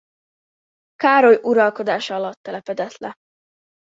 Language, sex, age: Hungarian, female, under 19